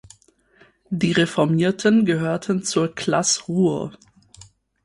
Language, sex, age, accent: German, female, 19-29, Deutschland Deutsch